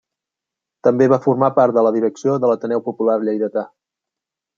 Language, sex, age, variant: Catalan, male, 30-39, Central